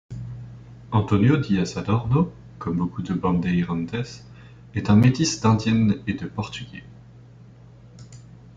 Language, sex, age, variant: French, male, 19-29, Français de métropole